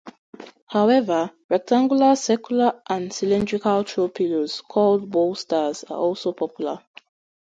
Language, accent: English, Nigerian